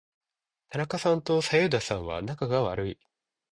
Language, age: Japanese, 30-39